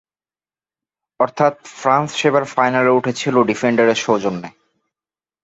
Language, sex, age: Bengali, male, 19-29